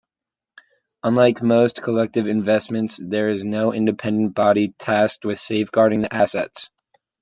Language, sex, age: English, male, 19-29